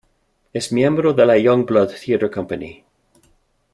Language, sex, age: Spanish, male, 50-59